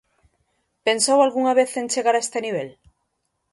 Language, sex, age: Galician, female, 30-39